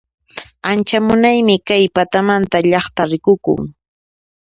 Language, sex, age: Puno Quechua, female, 30-39